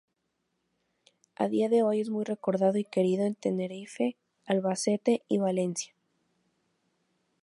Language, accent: Spanish, México